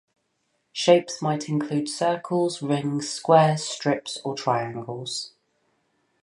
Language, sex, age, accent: English, female, 30-39, England English